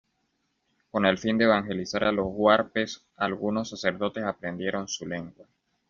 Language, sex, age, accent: Spanish, male, 19-29, Caribe: Cuba, Venezuela, Puerto Rico, República Dominicana, Panamá, Colombia caribeña, México caribeño, Costa del golfo de México